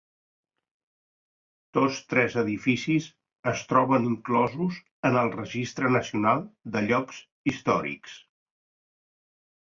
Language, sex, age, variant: Catalan, male, 60-69, Central